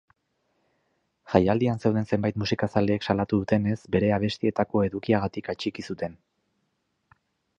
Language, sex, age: Basque, male, 30-39